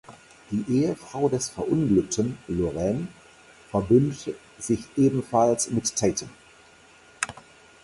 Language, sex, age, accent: German, male, 60-69, Deutschland Deutsch